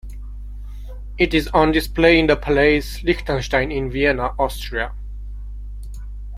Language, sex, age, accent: English, male, 19-29, India and South Asia (India, Pakistan, Sri Lanka)